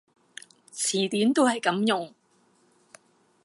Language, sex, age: Cantonese, female, 60-69